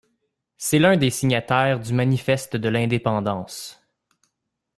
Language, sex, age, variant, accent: French, male, 19-29, Français d'Amérique du Nord, Français du Canada